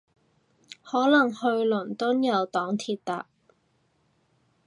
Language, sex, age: Cantonese, female, 30-39